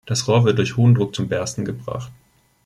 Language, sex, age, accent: German, male, 19-29, Deutschland Deutsch